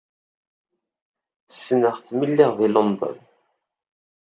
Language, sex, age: Kabyle, male, 30-39